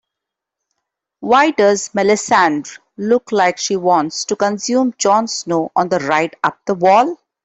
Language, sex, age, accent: English, female, 30-39, India and South Asia (India, Pakistan, Sri Lanka)